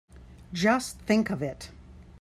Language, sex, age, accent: English, female, 60-69, United States English